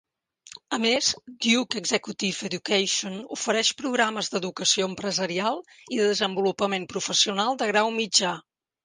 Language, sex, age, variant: Catalan, female, 60-69, Central